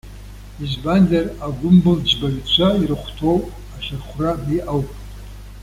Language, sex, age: Abkhazian, male, 70-79